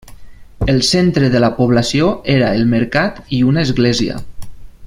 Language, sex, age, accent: Catalan, male, 30-39, valencià